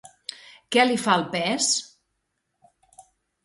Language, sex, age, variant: Catalan, female, 40-49, Central